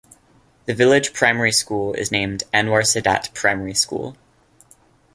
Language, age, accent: English, 19-29, Canadian English